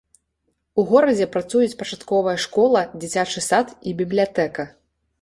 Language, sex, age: Belarusian, female, 30-39